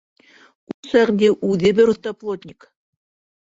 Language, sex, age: Bashkir, female, 60-69